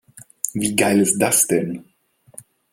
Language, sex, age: German, male, 19-29